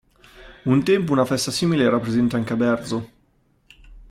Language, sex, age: Italian, male, 19-29